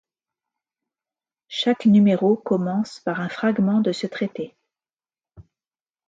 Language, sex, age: French, female, 50-59